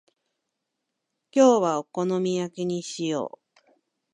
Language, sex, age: Japanese, female, 40-49